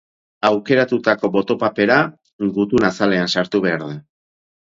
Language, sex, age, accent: Basque, male, 50-59, Erdialdekoa edo Nafarra (Gipuzkoa, Nafarroa)